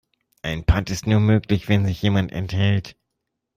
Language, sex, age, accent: German, male, 30-39, Deutschland Deutsch